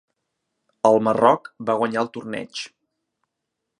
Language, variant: Catalan, Central